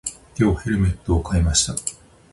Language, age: Japanese, 30-39